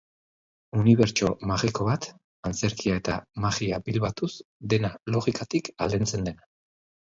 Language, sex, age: Basque, male, 40-49